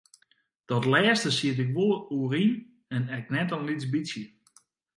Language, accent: Western Frisian, Wâldfrysk